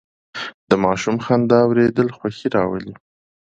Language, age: Pashto, 30-39